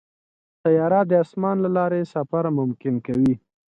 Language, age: Pashto, 30-39